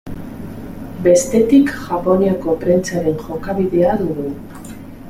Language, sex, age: Basque, female, 50-59